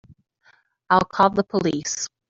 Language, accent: English, United States English